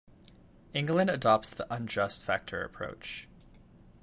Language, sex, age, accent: English, male, 19-29, Canadian English